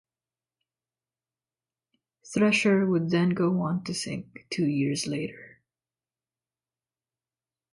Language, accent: English, United States English; Filipino